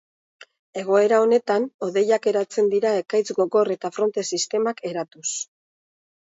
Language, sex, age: Basque, female, 50-59